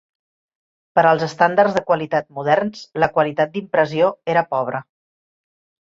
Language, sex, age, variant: Catalan, female, 50-59, Central